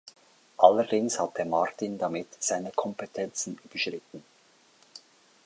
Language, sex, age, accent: German, male, 50-59, Schweizerdeutsch